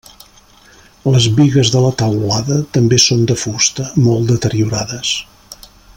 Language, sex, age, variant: Catalan, male, 50-59, Central